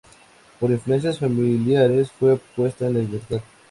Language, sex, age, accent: Spanish, male, 19-29, México